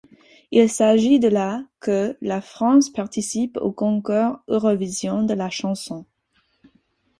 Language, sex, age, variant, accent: French, female, 19-29, Français d'Amérique du Nord, Français des États-Unis